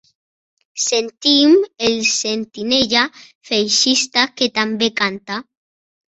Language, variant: Catalan, Nord-Occidental